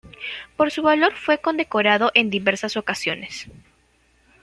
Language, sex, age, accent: Spanish, female, 19-29, España: Centro-Sur peninsular (Madrid, Toledo, Castilla-La Mancha)